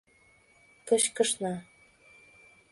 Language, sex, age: Mari, female, 19-29